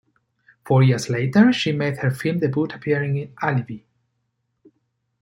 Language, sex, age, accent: English, male, 40-49, United States English